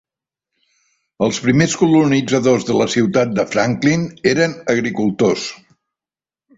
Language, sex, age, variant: Catalan, male, 70-79, Central